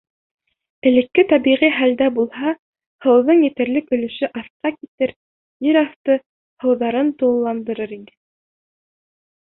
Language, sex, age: Bashkir, female, 19-29